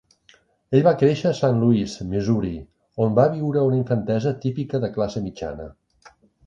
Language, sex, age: Catalan, male, 60-69